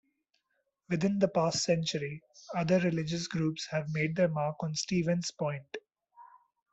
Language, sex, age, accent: English, male, 19-29, India and South Asia (India, Pakistan, Sri Lanka)